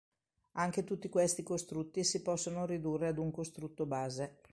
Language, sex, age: Italian, female, 60-69